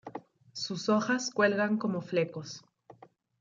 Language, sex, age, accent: Spanish, female, 19-29, Andino-Pacífico: Colombia, Perú, Ecuador, oeste de Bolivia y Venezuela andina